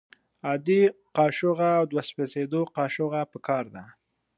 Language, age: Pashto, 19-29